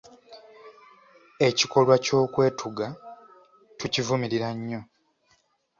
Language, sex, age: Ganda, male, 19-29